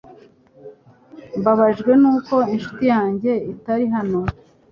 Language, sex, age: Kinyarwanda, female, 40-49